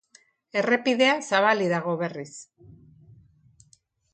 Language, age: Basque, 60-69